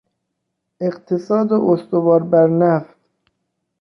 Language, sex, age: Persian, male, 19-29